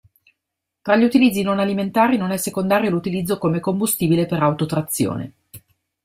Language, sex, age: Italian, female, 40-49